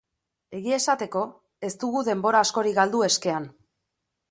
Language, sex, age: Basque, female, 40-49